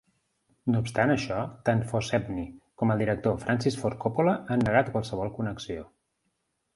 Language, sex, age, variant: Catalan, male, 40-49, Central